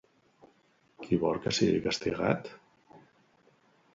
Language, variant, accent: Catalan, Central, central